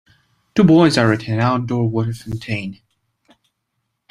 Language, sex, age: English, male, 19-29